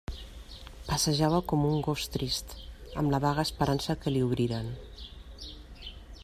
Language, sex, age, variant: Catalan, female, 50-59, Central